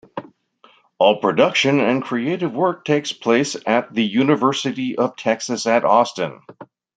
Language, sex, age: English, male, 60-69